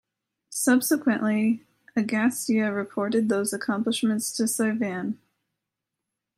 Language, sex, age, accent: English, female, 30-39, United States English